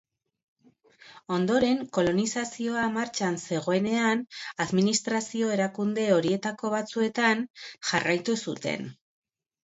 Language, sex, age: Basque, female, 40-49